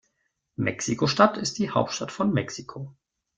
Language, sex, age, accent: German, male, 30-39, Deutschland Deutsch